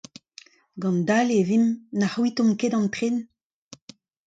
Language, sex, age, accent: Breton, female, 40-49, Kerneveg